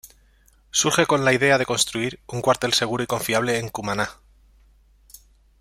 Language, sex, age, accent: Spanish, male, 30-39, España: Centro-Sur peninsular (Madrid, Toledo, Castilla-La Mancha)